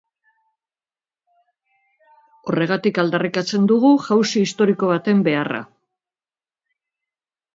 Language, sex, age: Basque, female, 70-79